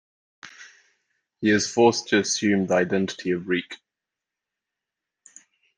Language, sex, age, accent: English, male, 19-29, England English